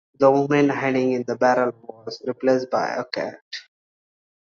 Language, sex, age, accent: English, male, 19-29, India and South Asia (India, Pakistan, Sri Lanka)